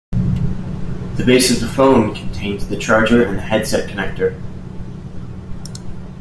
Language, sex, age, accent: English, male, 19-29, United States English